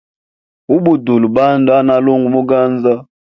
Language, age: Hemba, 30-39